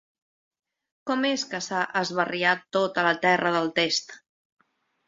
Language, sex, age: Catalan, female, 40-49